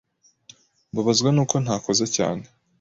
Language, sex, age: Kinyarwanda, male, 19-29